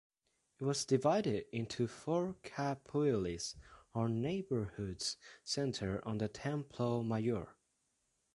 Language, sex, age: English, male, under 19